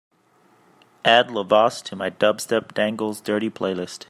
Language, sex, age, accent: English, male, 30-39, United States English